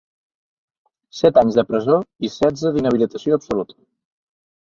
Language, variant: Catalan, Central